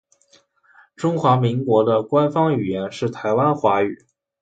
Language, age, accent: Chinese, 19-29, 出生地：江苏省